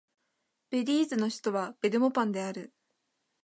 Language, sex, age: Japanese, female, 19-29